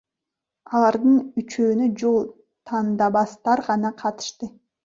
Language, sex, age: Kyrgyz, female, 30-39